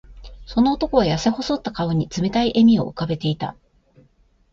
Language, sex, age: Japanese, female, 50-59